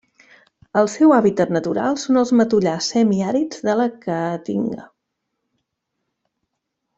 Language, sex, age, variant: Catalan, female, 40-49, Central